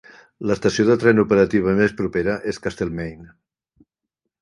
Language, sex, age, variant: Catalan, male, 60-69, Central